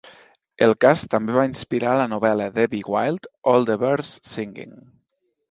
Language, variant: Catalan, Nord-Occidental